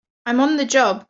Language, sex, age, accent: English, female, 30-39, England English